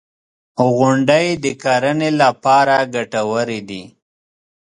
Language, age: Pashto, 30-39